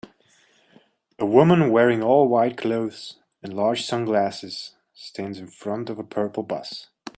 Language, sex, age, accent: English, male, 19-29, United States English